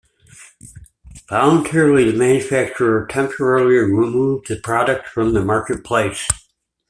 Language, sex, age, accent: English, male, 50-59, United States English